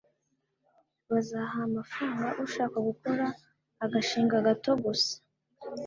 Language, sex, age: Kinyarwanda, female, under 19